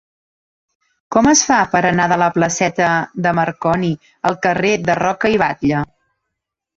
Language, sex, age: Catalan, female, 40-49